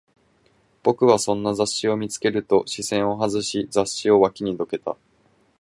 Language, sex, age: Japanese, male, 19-29